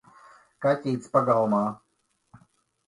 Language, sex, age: Latvian, male, 40-49